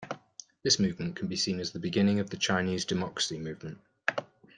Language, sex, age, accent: English, male, 30-39, England English